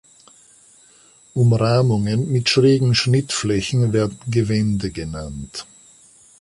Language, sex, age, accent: German, male, 60-69, Österreichisches Deutsch